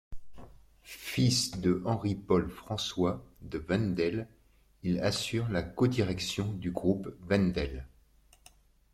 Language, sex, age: French, male, 40-49